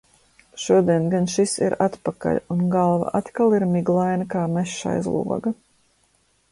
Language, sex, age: Latvian, female, 50-59